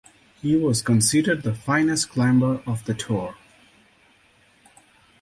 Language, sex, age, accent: English, male, 30-39, India and South Asia (India, Pakistan, Sri Lanka)